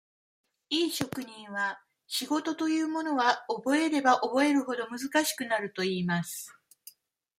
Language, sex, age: Japanese, female, 50-59